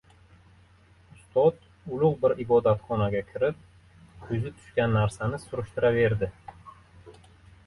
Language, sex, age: Uzbek, male, 30-39